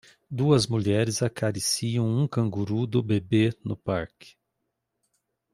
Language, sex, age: Portuguese, male, 50-59